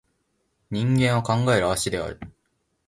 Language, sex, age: Japanese, male, 19-29